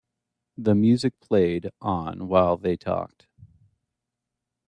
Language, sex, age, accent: English, male, 30-39, United States English